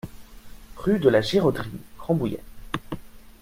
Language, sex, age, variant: French, male, 19-29, Français de métropole